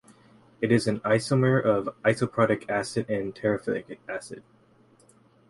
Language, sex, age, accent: English, male, 19-29, United States English